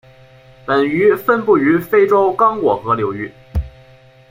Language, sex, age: Chinese, male, under 19